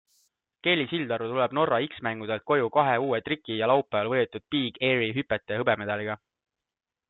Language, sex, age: Estonian, male, 19-29